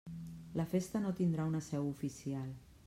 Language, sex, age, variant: Catalan, female, 40-49, Central